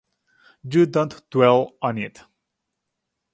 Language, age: English, 19-29